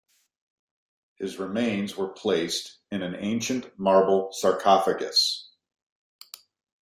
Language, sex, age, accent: English, male, 50-59, United States English